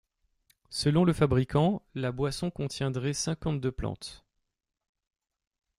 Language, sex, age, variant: French, male, 30-39, Français de métropole